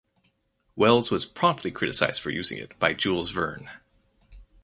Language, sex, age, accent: English, male, 19-29, United States English